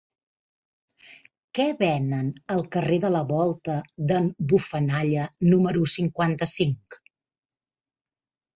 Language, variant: Catalan, Central